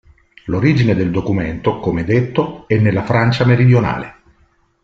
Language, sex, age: Italian, male, 50-59